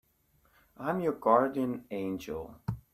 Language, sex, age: English, male, 19-29